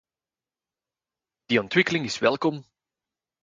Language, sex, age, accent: Dutch, male, 40-49, Belgisch Nederlands